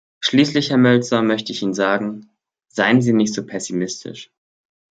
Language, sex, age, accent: German, male, 19-29, Deutschland Deutsch